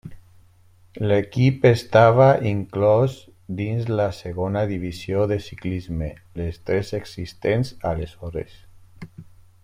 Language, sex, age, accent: Catalan, male, 40-49, valencià